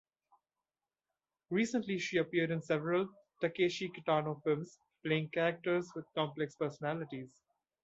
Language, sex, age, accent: English, male, 19-29, India and South Asia (India, Pakistan, Sri Lanka)